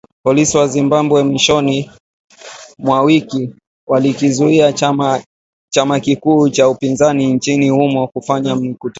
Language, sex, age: Swahili, male, 19-29